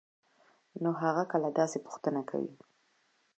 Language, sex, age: Pashto, female, 19-29